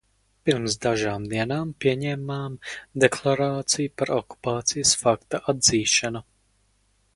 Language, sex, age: Latvian, male, under 19